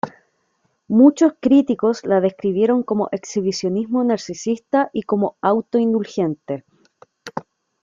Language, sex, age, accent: Spanish, female, 30-39, Chileno: Chile, Cuyo